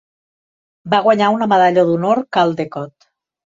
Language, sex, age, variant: Catalan, female, 50-59, Central